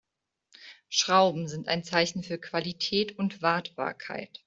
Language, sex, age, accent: German, female, 30-39, Deutschland Deutsch